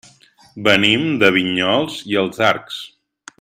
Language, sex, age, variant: Catalan, male, 30-39, Central